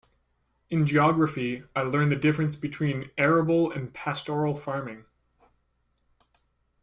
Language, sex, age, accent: English, male, 19-29, Canadian English